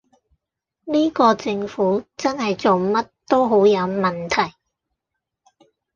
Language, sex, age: Cantonese, female, 30-39